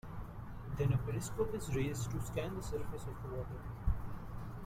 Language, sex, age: English, male, 19-29